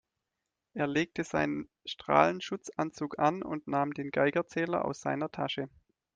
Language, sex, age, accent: German, male, 30-39, Deutschland Deutsch